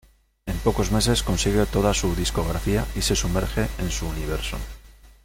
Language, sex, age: Spanish, male, 40-49